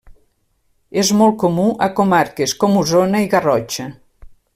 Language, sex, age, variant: Catalan, female, 50-59, Nord-Occidental